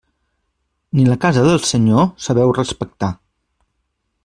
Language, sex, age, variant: Catalan, male, 40-49, Central